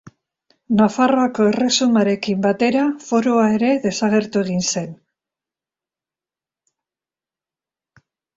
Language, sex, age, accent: Basque, female, 70-79, Mendebalekoa (Araba, Bizkaia, Gipuzkoako mendebaleko herri batzuk)